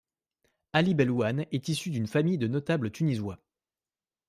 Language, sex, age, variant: French, male, 19-29, Français de métropole